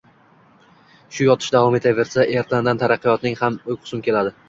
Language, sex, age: Uzbek, male, under 19